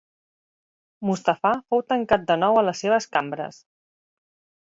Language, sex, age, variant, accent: Catalan, female, 40-49, Central, central